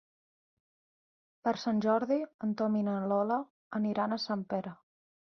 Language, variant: Catalan, Central